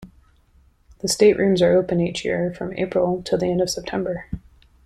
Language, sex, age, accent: English, female, 30-39, United States English